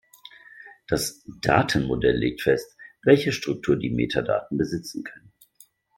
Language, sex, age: German, male, 40-49